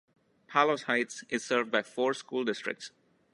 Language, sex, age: English, male, 19-29